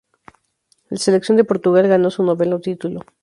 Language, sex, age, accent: Spanish, female, 19-29, México